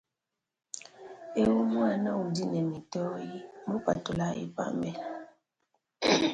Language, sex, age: Luba-Lulua, female, 30-39